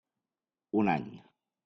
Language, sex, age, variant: Catalan, male, 60-69, Nord-Occidental